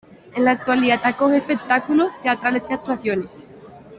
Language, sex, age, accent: Spanish, male, 19-29, Caribe: Cuba, Venezuela, Puerto Rico, República Dominicana, Panamá, Colombia caribeña, México caribeño, Costa del golfo de México